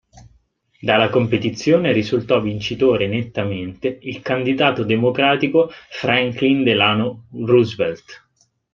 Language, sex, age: Italian, male, 19-29